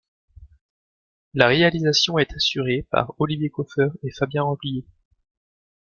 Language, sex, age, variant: French, male, 30-39, Français de métropole